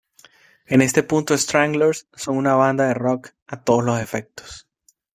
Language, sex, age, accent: Spanish, male, 30-39, Caribe: Cuba, Venezuela, Puerto Rico, República Dominicana, Panamá, Colombia caribeña, México caribeño, Costa del golfo de México